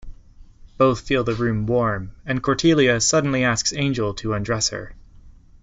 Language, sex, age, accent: English, male, 30-39, Canadian English